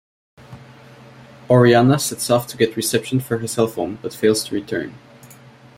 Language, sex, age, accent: English, male, 19-29, Canadian English